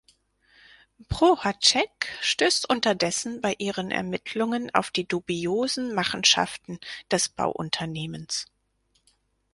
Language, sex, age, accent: German, female, 30-39, Deutschland Deutsch